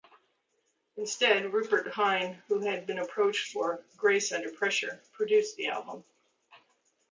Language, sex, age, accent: English, female, 60-69, United States English